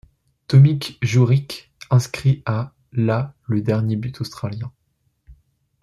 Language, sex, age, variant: French, male, under 19, Français de métropole